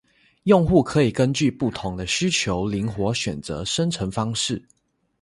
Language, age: Chinese, 19-29